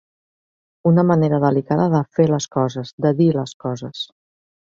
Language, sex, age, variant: Catalan, female, 40-49, Central